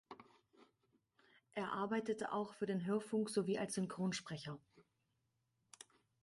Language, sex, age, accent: German, female, 40-49, Deutschland Deutsch